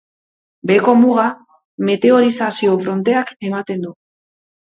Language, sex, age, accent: Basque, female, 40-49, Mendebalekoa (Araba, Bizkaia, Gipuzkoako mendebaleko herri batzuk)